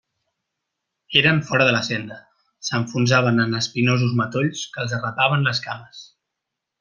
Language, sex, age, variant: Catalan, male, 30-39, Central